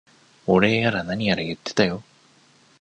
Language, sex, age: Japanese, male, under 19